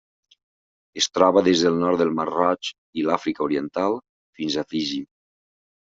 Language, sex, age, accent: Catalan, male, 40-49, valencià